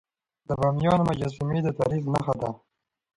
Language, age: Pashto, 19-29